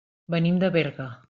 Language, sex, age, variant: Catalan, female, 40-49, Central